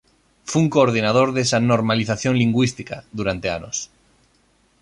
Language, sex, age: Galician, male, 30-39